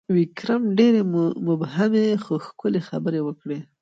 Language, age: Pashto, 19-29